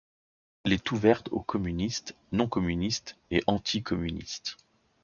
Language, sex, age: French, male, 40-49